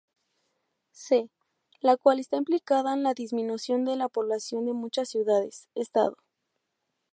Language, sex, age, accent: Spanish, female, 19-29, México